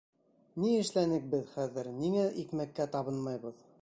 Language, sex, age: Bashkir, male, 40-49